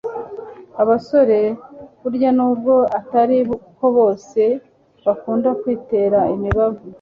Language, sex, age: Kinyarwanda, female, 30-39